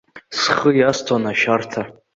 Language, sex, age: Abkhazian, male, under 19